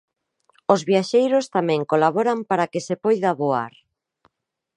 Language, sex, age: Galician, female, 40-49